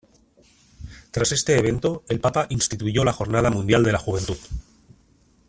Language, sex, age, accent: Spanish, male, 50-59, España: Norte peninsular (Asturias, Castilla y León, Cantabria, País Vasco, Navarra, Aragón, La Rioja, Guadalajara, Cuenca)